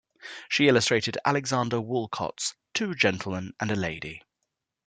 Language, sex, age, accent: English, male, 19-29, England English